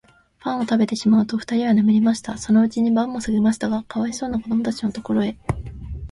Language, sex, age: Japanese, female, 19-29